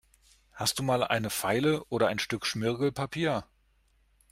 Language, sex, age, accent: German, male, 40-49, Deutschland Deutsch